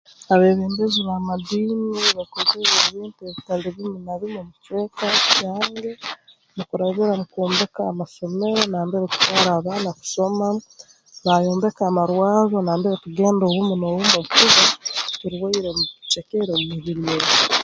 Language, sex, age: Tooro, female, 19-29